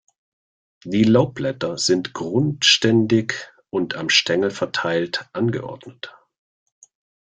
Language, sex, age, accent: German, male, 50-59, Deutschland Deutsch